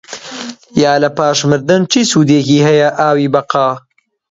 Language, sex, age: Central Kurdish, male, 19-29